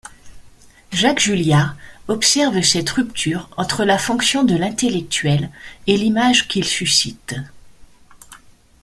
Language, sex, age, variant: French, female, 40-49, Français de métropole